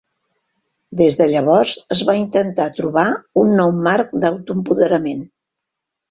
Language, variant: Catalan, Central